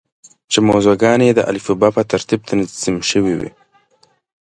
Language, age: Pashto, 19-29